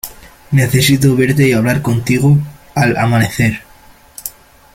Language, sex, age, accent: Spanish, male, under 19, España: Centro-Sur peninsular (Madrid, Toledo, Castilla-La Mancha)